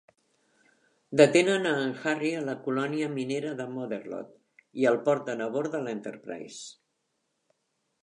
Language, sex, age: Catalan, female, 60-69